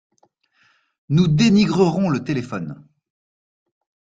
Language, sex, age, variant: French, male, 30-39, Français de métropole